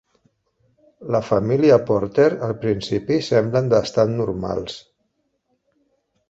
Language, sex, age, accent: Catalan, male, 50-59, Barceloní